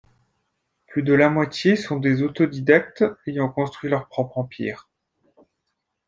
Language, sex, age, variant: French, male, 30-39, Français de métropole